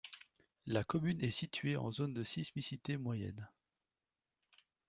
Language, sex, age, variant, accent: French, male, 30-39, Français d'Europe, Français de Belgique